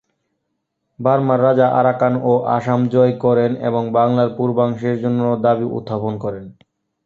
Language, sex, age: Bengali, male, 19-29